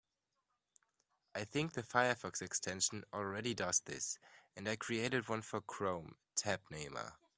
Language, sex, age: English, male, under 19